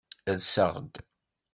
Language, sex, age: Kabyle, male, 50-59